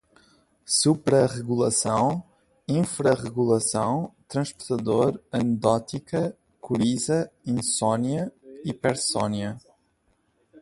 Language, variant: Portuguese, Portuguese (Portugal)